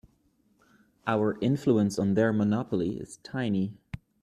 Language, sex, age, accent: English, male, 19-29, Canadian English